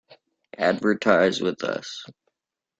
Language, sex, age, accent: English, male, 19-29, United States English